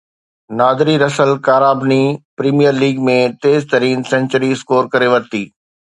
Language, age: Sindhi, 40-49